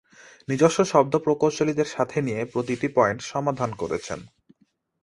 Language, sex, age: Bengali, male, 19-29